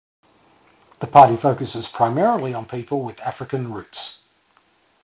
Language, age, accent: English, 50-59, Australian English